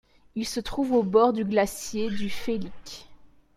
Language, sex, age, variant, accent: French, female, 19-29, Français d'Europe, Français de Belgique